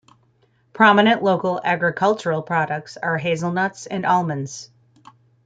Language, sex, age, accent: English, female, 40-49, United States English